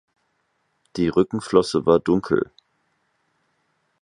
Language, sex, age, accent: German, male, 40-49, Deutschland Deutsch